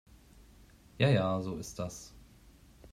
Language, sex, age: German, male, 30-39